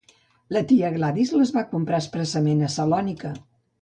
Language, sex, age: Catalan, female, 70-79